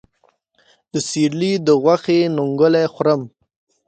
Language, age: Pashto, 19-29